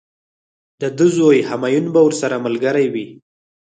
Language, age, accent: Pashto, 19-29, پکتیا ولایت، احمدزی